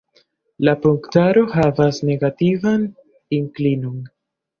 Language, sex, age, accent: Esperanto, male, 19-29, Internacia